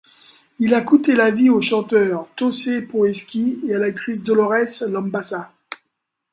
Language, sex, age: French, male, 60-69